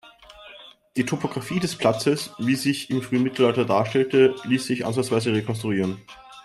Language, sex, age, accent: German, male, 19-29, Österreichisches Deutsch